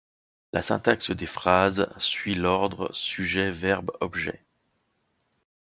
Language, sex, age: French, male, 40-49